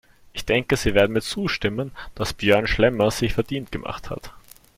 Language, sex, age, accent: German, male, 30-39, Österreichisches Deutsch